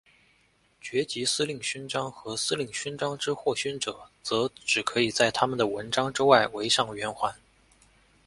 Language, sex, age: Chinese, male, 19-29